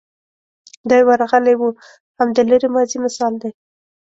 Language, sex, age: Pashto, female, 19-29